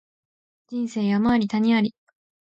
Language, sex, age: Japanese, female, 19-29